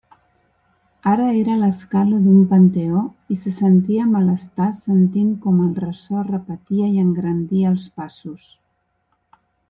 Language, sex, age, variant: Catalan, female, 50-59, Central